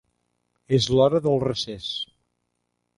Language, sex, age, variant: Catalan, male, 50-59, Central